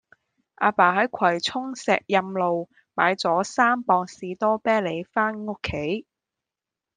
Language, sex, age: Cantonese, female, 19-29